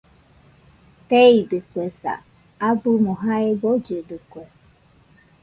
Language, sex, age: Nüpode Huitoto, female, 40-49